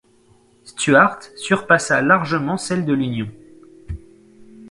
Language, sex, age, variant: French, male, 30-39, Français de métropole